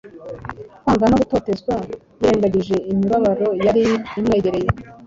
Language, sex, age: Kinyarwanda, female, 40-49